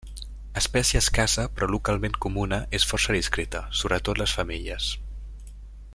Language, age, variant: Catalan, 19-29, Central